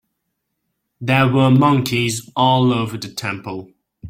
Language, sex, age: English, male, under 19